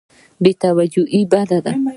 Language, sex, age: Pashto, female, 19-29